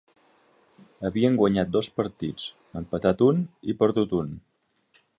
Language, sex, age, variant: Catalan, male, 50-59, Central